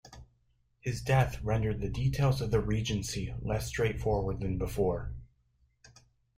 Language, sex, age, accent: English, male, 19-29, United States English